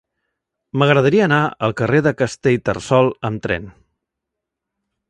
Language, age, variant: Catalan, 40-49, Central